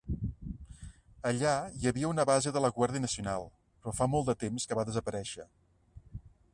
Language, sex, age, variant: Catalan, male, 50-59, Central